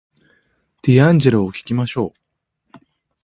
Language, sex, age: Japanese, male, 19-29